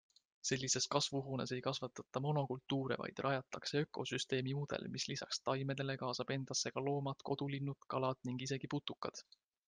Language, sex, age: Estonian, male, 19-29